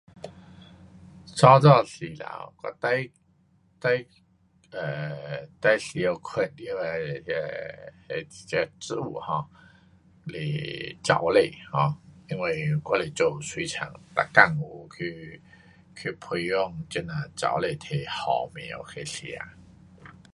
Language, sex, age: Pu-Xian Chinese, male, 50-59